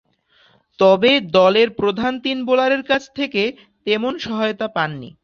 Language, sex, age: Bengali, male, 19-29